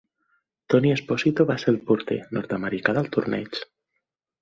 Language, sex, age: Catalan, female, 30-39